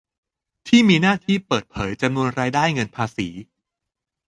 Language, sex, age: Thai, male, 40-49